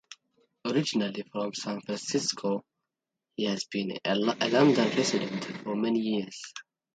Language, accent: English, United States English